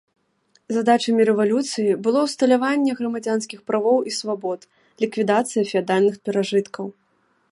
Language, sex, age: Belarusian, female, 19-29